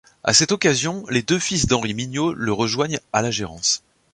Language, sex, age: French, male, 30-39